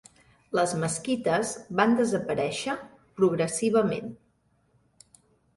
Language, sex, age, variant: Catalan, female, 50-59, Central